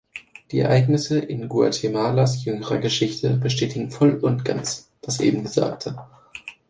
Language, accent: German, Deutschland Deutsch